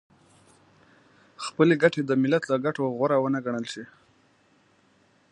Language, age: Pashto, 19-29